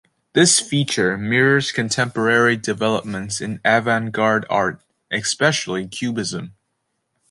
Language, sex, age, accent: English, male, 19-29, United States English